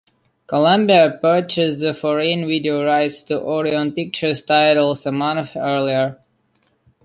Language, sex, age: English, male, under 19